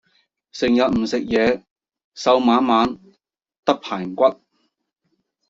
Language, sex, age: Cantonese, male, 40-49